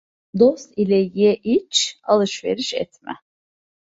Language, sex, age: Turkish, female, 50-59